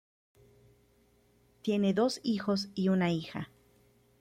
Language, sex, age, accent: Spanish, female, 30-39, Caribe: Cuba, Venezuela, Puerto Rico, República Dominicana, Panamá, Colombia caribeña, México caribeño, Costa del golfo de México